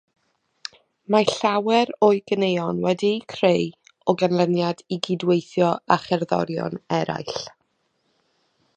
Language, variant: Welsh, South-Eastern Welsh